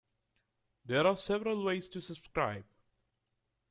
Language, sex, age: English, male, 30-39